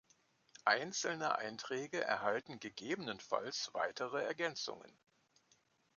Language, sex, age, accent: German, male, 60-69, Deutschland Deutsch